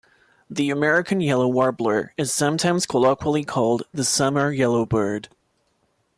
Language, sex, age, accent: English, male, 19-29, United States English